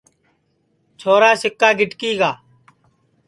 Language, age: Sansi, 19-29